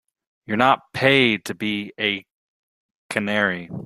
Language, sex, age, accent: English, male, 19-29, United States English